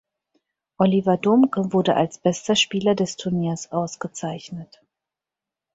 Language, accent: German, Deutschland Deutsch